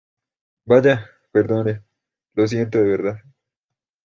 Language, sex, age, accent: Spanish, male, under 19, Andino-Pacífico: Colombia, Perú, Ecuador, oeste de Bolivia y Venezuela andina